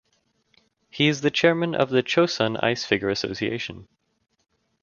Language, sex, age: English, male, under 19